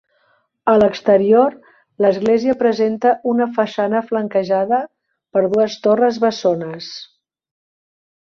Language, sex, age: Catalan, female, 50-59